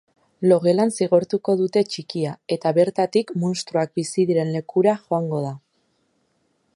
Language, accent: Basque, Erdialdekoa edo Nafarra (Gipuzkoa, Nafarroa)